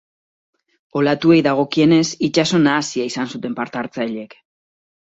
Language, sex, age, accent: Basque, female, 30-39, Mendebalekoa (Araba, Bizkaia, Gipuzkoako mendebaleko herri batzuk)